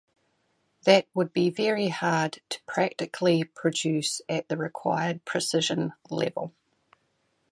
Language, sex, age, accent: English, female, 40-49, New Zealand English